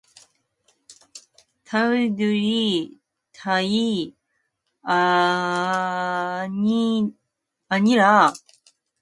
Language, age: Korean, 19-29